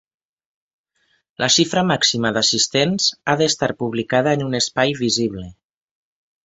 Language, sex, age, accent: Catalan, male, 19-29, valencià